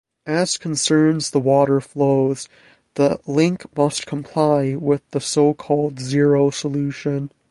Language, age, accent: English, 19-29, United States English